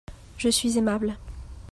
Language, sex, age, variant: French, female, 19-29, Français de métropole